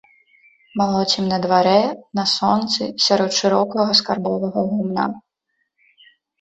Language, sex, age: Belarusian, female, 19-29